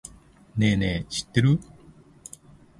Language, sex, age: Japanese, male, 40-49